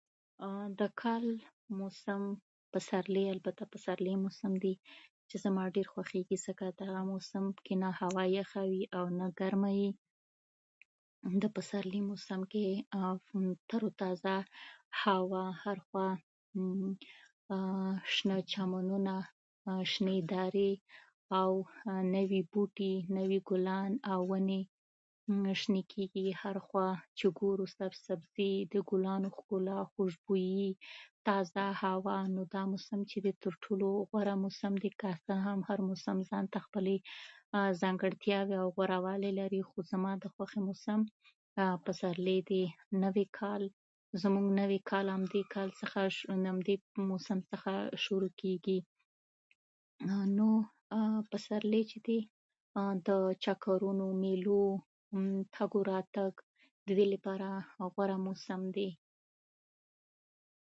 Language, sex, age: Pashto, female, 30-39